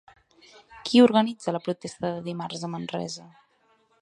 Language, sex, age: Catalan, female, 19-29